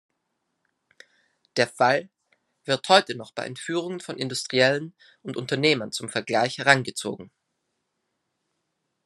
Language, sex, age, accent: German, male, under 19, Österreichisches Deutsch